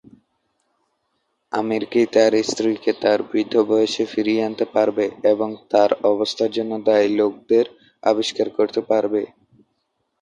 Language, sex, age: Bengali, male, under 19